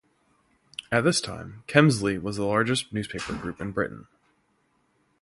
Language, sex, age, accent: English, male, 19-29, United States English